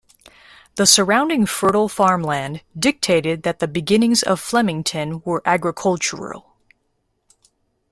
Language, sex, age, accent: English, female, 30-39, United States English